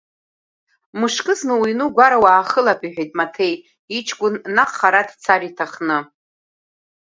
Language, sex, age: Abkhazian, female, 30-39